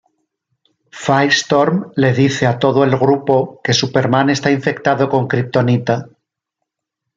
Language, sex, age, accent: Spanish, male, 40-49, España: Norte peninsular (Asturias, Castilla y León, Cantabria, País Vasco, Navarra, Aragón, La Rioja, Guadalajara, Cuenca)